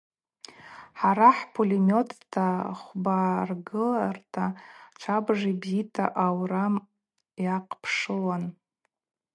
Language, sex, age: Abaza, female, 30-39